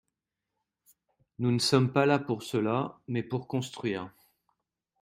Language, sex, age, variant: French, male, 30-39, Français de métropole